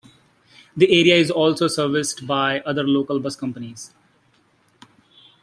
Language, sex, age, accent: English, male, 30-39, India and South Asia (India, Pakistan, Sri Lanka)